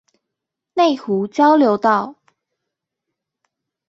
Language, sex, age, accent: Chinese, female, 19-29, 出生地：桃園市